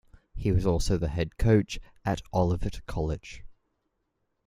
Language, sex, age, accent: English, male, 19-29, England English